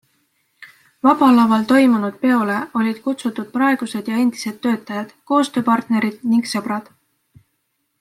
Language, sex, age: Estonian, female, 19-29